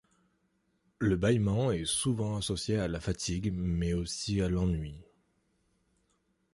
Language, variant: French, Français de métropole